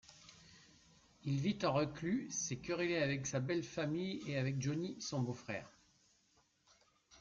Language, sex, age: French, male, 40-49